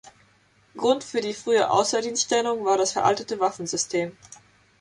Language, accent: German, Deutschland Deutsch